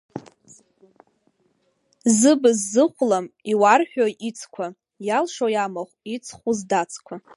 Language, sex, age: Abkhazian, female, 19-29